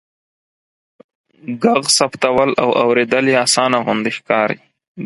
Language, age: Pashto, 19-29